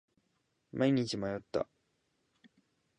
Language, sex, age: Japanese, male, 19-29